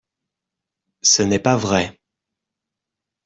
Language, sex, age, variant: French, male, 19-29, Français de métropole